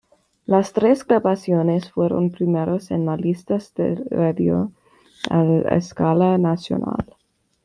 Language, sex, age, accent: Spanish, female, under 19, México